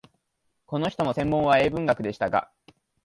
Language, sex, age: Japanese, male, 19-29